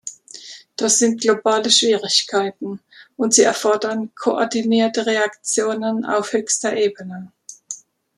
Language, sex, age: German, female, 50-59